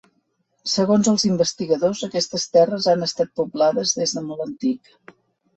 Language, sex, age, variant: Catalan, female, 60-69, Central